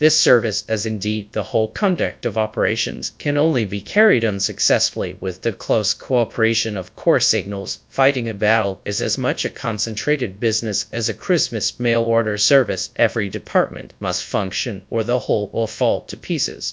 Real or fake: fake